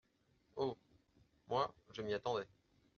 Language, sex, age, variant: French, male, 30-39, Français de métropole